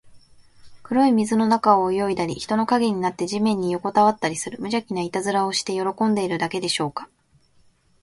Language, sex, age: Japanese, female, 19-29